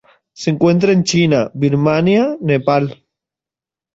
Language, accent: Spanish, España: Sur peninsular (Andalucia, Extremadura, Murcia)